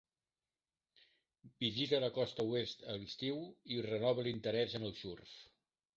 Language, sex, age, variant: Catalan, male, 60-69, Central